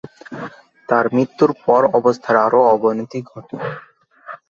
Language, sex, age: Bengali, male, under 19